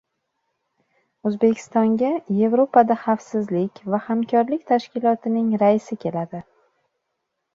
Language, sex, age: Uzbek, female, 30-39